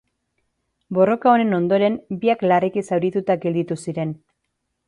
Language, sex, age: Basque, female, 30-39